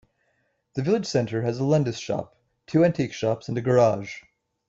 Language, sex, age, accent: English, male, 19-29, United States English